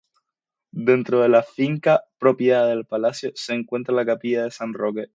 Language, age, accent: Spanish, 19-29, España: Islas Canarias